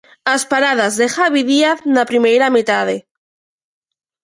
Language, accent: Galician, Neofalante